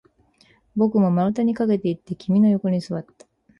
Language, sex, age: Japanese, female, 30-39